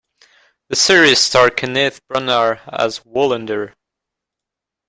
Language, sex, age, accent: English, male, 19-29, United States English